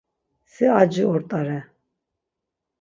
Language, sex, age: Laz, female, 60-69